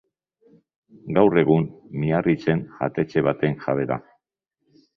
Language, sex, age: Basque, male, 60-69